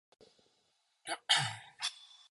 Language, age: Korean, 19-29